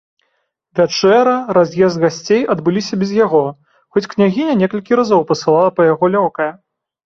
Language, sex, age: Belarusian, male, 19-29